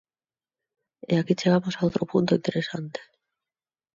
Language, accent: Galician, Neofalante